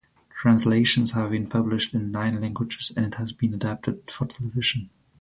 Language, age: English, 19-29